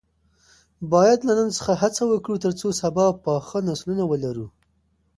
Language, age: Pashto, 19-29